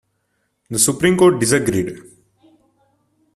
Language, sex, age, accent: English, male, 19-29, India and South Asia (India, Pakistan, Sri Lanka)